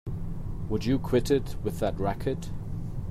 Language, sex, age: English, male, 40-49